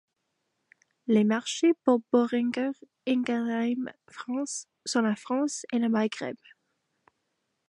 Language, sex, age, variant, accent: French, female, 19-29, Français d'Amérique du Nord, Français du Canada